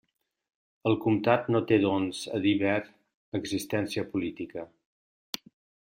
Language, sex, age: Catalan, male, 60-69